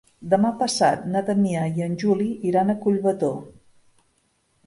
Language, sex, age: Catalan, female, 50-59